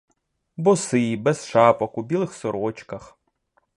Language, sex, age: Ukrainian, male, 30-39